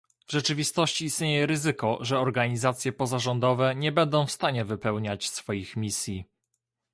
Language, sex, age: Polish, male, 19-29